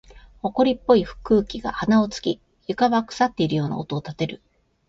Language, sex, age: Japanese, female, 50-59